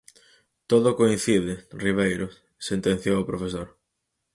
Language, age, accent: Galician, 19-29, Atlántico (seseo e gheada)